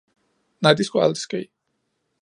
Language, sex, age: Danish, male, 30-39